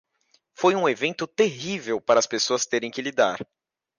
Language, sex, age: Portuguese, male, 19-29